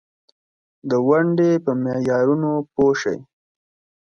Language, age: Pashto, 30-39